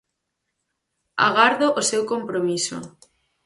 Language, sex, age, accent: Galician, female, 19-29, Normativo (estándar)